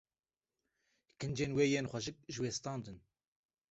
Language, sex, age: Kurdish, male, 19-29